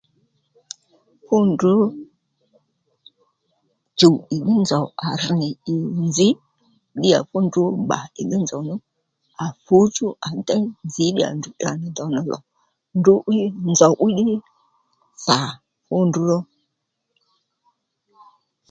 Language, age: Lendu, 40-49